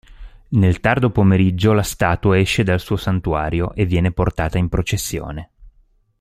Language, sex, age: Italian, male, 40-49